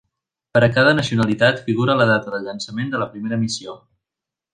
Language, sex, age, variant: Catalan, male, 19-29, Central